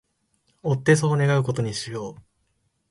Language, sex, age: Japanese, male, 19-29